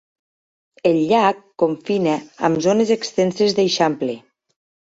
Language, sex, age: Catalan, female, 40-49